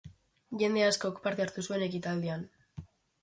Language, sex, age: Basque, female, under 19